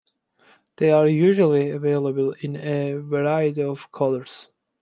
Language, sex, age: English, male, 19-29